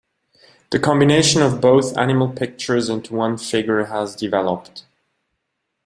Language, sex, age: English, male, 30-39